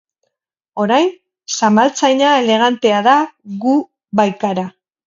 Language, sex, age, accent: Basque, female, 40-49, Mendebalekoa (Araba, Bizkaia, Gipuzkoako mendebaleko herri batzuk)